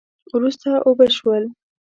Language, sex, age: Pashto, female, under 19